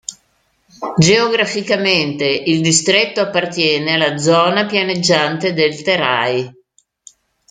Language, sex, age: Italian, female, 60-69